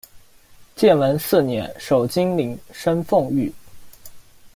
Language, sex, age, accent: Chinese, male, 19-29, 出生地：四川省